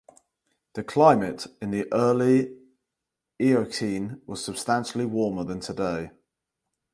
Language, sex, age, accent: English, male, 19-29, England English